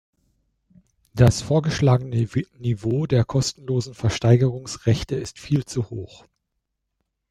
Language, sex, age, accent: German, male, 40-49, Deutschland Deutsch